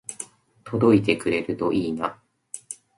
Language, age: Japanese, 19-29